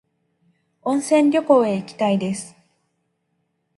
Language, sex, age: Japanese, female, 30-39